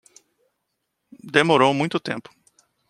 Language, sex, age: Portuguese, male, 40-49